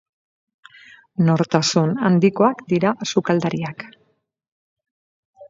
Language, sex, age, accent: Basque, female, 50-59, Mendebalekoa (Araba, Bizkaia, Gipuzkoako mendebaleko herri batzuk)